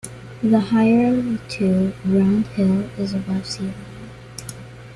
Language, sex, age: English, female, under 19